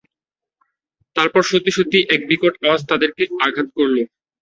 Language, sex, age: Bengali, male, 19-29